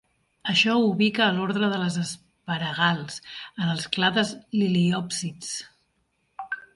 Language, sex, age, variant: Catalan, female, 40-49, Central